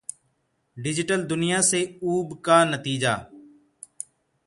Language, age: Hindi, 30-39